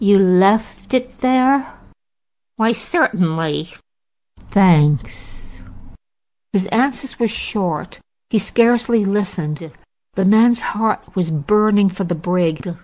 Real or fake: real